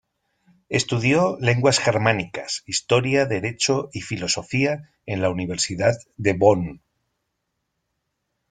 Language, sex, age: Spanish, male, 40-49